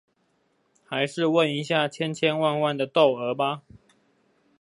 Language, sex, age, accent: Chinese, male, 19-29, 出生地：臺北市; 出生地：新北市